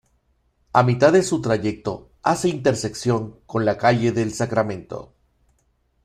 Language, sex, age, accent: Spanish, male, 50-59, México